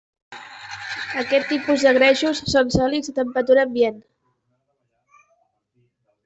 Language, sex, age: Catalan, female, 30-39